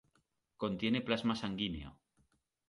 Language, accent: Spanish, España: Norte peninsular (Asturias, Castilla y León, Cantabria, País Vasco, Navarra, Aragón, La Rioja, Guadalajara, Cuenca)